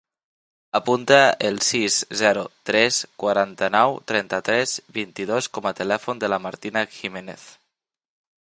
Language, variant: Catalan, Nord-Occidental